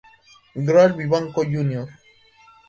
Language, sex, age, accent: Spanish, male, under 19, Andino-Pacífico: Colombia, Perú, Ecuador, oeste de Bolivia y Venezuela andina